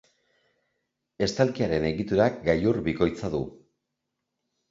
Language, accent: Basque, Erdialdekoa edo Nafarra (Gipuzkoa, Nafarroa)